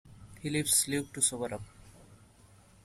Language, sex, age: English, male, 19-29